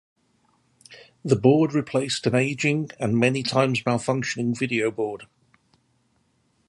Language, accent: English, England English